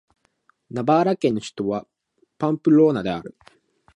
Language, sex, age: Japanese, male, 19-29